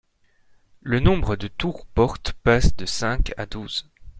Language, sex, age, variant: French, male, 30-39, Français de métropole